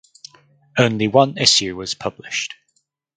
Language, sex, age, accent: English, male, 30-39, England English